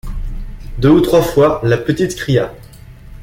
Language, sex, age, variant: French, male, under 19, Français de métropole